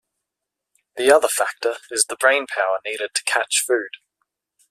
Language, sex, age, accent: English, male, 19-29, Australian English